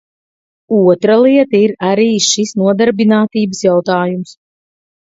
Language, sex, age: Latvian, female, 30-39